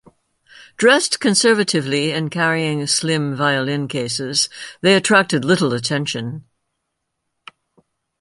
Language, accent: English, United States English